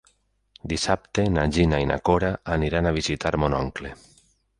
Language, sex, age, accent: Catalan, male, 30-39, valencià